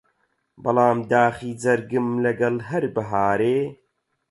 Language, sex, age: Central Kurdish, male, 30-39